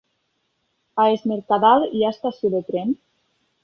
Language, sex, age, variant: Catalan, female, 19-29, Nord-Occidental